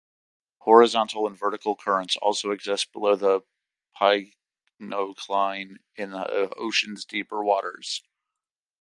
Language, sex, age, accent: English, male, 30-39, United States English